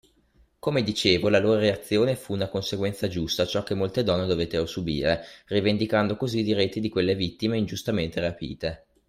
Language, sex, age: Italian, male, under 19